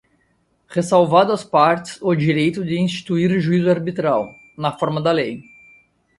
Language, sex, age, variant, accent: Portuguese, male, 30-39, Portuguese (Brasil), Gaucho